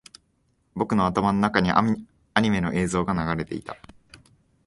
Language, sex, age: Japanese, male, 19-29